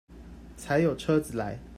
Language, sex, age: Chinese, male, 19-29